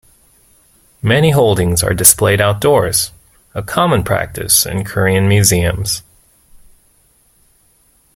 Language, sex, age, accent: English, male, 30-39, United States English